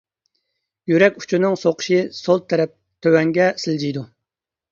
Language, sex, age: Uyghur, male, 30-39